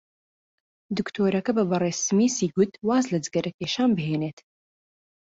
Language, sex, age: Central Kurdish, female, 19-29